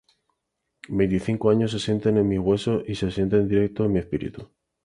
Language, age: Spanish, 19-29